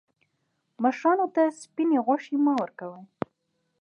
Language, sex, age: Pashto, female, 19-29